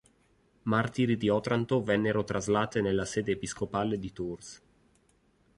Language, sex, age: Italian, male, 30-39